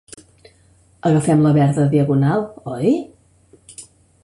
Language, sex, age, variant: Catalan, female, 50-59, Central